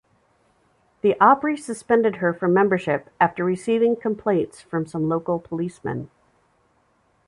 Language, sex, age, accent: English, female, 50-59, United States English